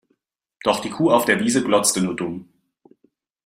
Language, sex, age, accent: German, male, 30-39, Deutschland Deutsch